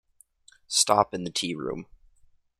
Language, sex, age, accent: English, male, under 19, United States English